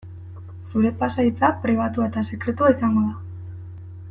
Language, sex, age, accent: Basque, female, 19-29, Erdialdekoa edo Nafarra (Gipuzkoa, Nafarroa)